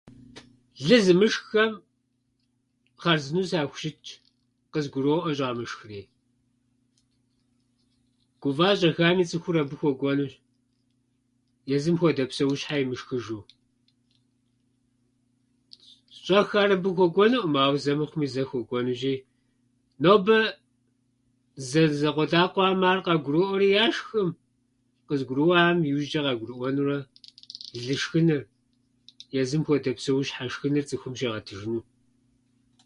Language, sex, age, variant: Kabardian, male, 50-59, Адыгэбзэ (Къэбэрдей, Кирил, псоми зэдай)